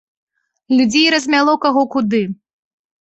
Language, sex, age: Belarusian, female, 30-39